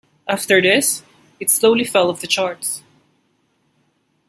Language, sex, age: English, male, 19-29